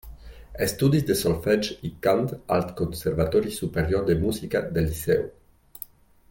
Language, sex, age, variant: Catalan, male, 40-49, Nord-Occidental